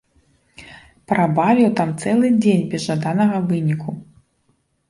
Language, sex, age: Belarusian, female, 30-39